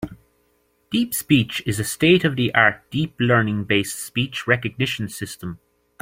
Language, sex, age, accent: English, male, 30-39, Irish English